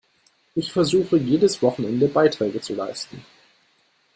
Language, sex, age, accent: German, male, under 19, Deutschland Deutsch